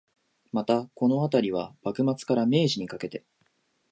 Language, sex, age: Japanese, male, 19-29